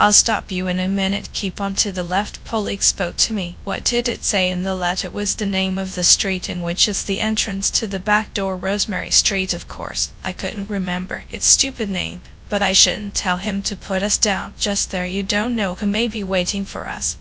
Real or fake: fake